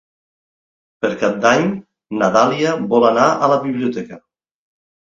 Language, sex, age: Catalan, male, 50-59